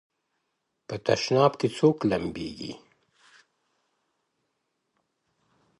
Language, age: Pashto, 50-59